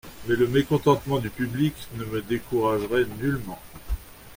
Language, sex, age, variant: French, male, 40-49, Français de métropole